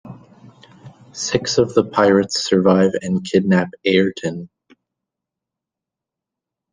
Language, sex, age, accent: English, male, 30-39, Canadian English